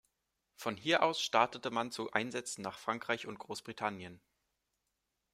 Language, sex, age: German, male, 19-29